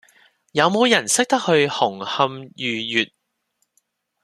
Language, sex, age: Cantonese, male, 30-39